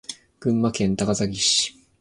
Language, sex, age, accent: Japanese, male, 19-29, 標準語